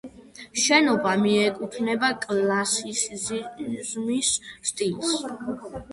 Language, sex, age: Georgian, female, under 19